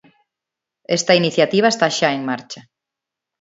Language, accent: Galician, Neofalante